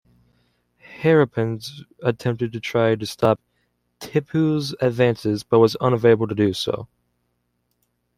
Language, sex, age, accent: English, male, under 19, United States English